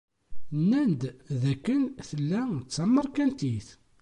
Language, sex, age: Kabyle, male, 30-39